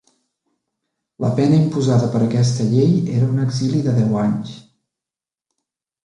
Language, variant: Catalan, Central